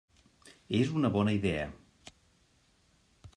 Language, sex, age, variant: Catalan, male, 50-59, Central